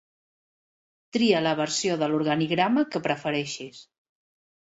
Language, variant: Catalan, Central